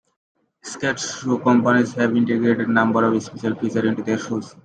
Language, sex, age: English, male, 19-29